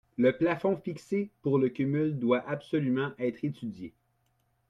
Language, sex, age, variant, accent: French, male, 40-49, Français d'Amérique du Nord, Français du Canada